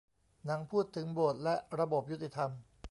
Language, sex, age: Thai, male, 50-59